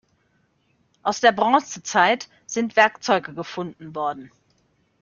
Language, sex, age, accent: German, female, 30-39, Deutschland Deutsch